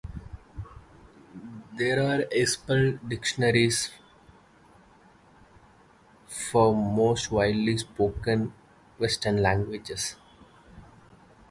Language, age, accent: English, 19-29, India and South Asia (India, Pakistan, Sri Lanka)